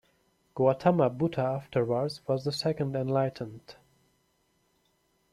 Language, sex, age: English, male, 19-29